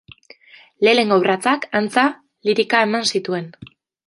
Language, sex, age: Basque, female, 19-29